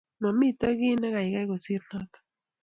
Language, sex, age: Kalenjin, female, 40-49